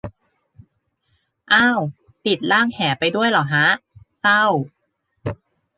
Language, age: Thai, 19-29